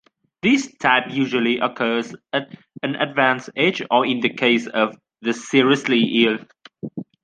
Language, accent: English, United States English